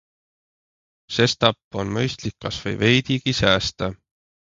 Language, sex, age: Estonian, male, 30-39